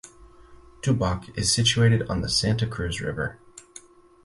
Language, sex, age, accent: English, male, 30-39, United States English